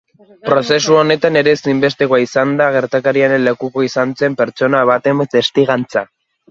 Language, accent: Basque, Erdialdekoa edo Nafarra (Gipuzkoa, Nafarroa)